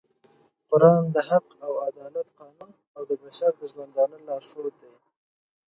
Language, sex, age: Pashto, male, 19-29